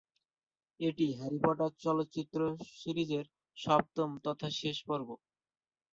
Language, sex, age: Bengali, male, under 19